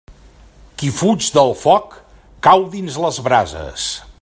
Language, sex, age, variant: Catalan, male, 60-69, Central